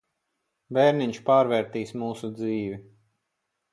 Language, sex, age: Latvian, male, 40-49